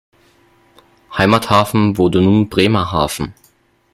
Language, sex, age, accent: German, male, 19-29, Deutschland Deutsch